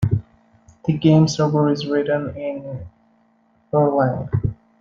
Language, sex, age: English, male, 19-29